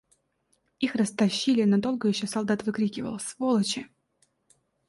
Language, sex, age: Russian, female, 19-29